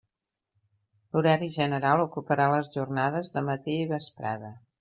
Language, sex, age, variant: Catalan, female, 40-49, Central